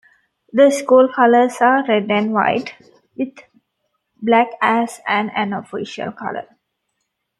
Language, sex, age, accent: English, female, 19-29, United States English